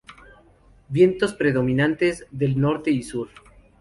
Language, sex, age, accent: Spanish, male, 19-29, México